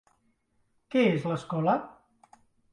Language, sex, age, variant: Catalan, male, 40-49, Central